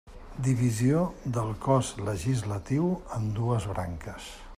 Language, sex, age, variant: Catalan, male, 60-69, Central